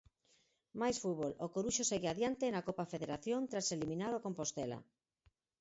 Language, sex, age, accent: Galician, female, 40-49, Central (gheada)